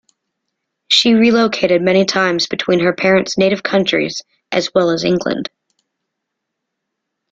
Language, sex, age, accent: English, female, 30-39, United States English